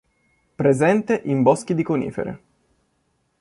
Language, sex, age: Italian, male, 19-29